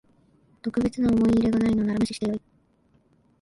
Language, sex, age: Japanese, female, 19-29